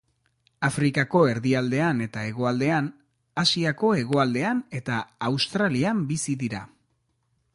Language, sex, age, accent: Basque, male, 30-39, Erdialdekoa edo Nafarra (Gipuzkoa, Nafarroa)